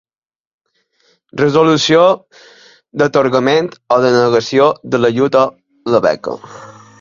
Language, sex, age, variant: Catalan, male, 19-29, Balear